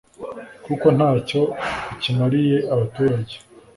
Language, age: Kinyarwanda, 19-29